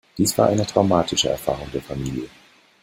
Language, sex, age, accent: German, male, 50-59, Deutschland Deutsch